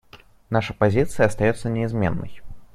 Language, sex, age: Russian, male, 19-29